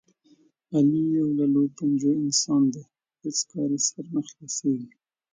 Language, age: Pashto, 19-29